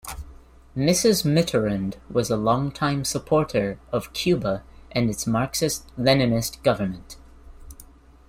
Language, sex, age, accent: English, male, 19-29, New Zealand English